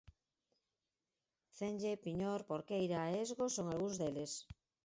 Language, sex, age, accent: Galician, female, 40-49, Central (gheada)